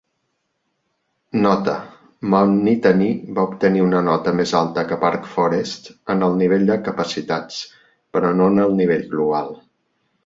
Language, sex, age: Catalan, male, 40-49